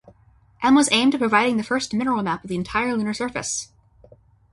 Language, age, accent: English, under 19, United States English